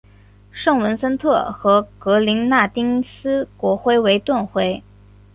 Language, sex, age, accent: Chinese, female, 19-29, 出生地：广东省